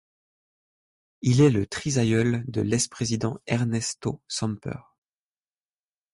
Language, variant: French, Français de métropole